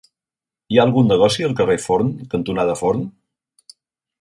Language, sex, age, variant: Catalan, male, 60-69, Central